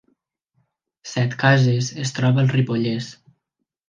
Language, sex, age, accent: Catalan, male, 19-29, valencià